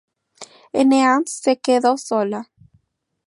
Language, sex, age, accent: Spanish, female, under 19, México